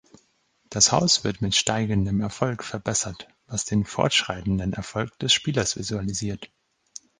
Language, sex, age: German, male, 30-39